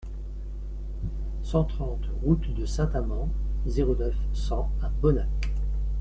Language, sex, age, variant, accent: French, male, 60-69, Français d'Europe, Français de Belgique